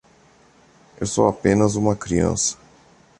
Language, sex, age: Portuguese, male, 30-39